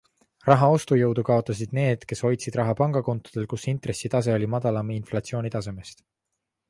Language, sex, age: Estonian, male, 19-29